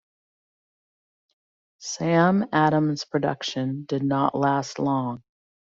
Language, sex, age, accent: English, female, 50-59, United States English